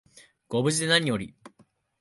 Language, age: Japanese, 19-29